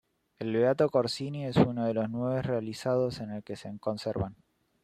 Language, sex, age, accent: Spanish, male, 19-29, Rioplatense: Argentina, Uruguay, este de Bolivia, Paraguay